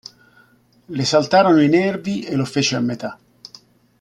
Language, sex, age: Italian, male, 60-69